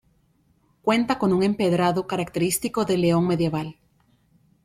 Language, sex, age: Spanish, female, 19-29